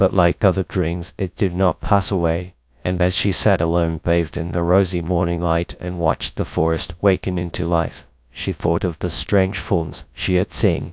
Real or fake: fake